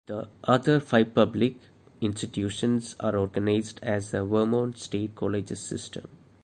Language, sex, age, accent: English, male, 30-39, India and South Asia (India, Pakistan, Sri Lanka)